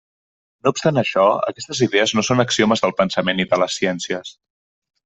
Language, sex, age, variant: Catalan, male, 30-39, Central